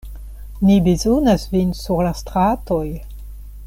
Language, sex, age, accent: Esperanto, female, 60-69, Internacia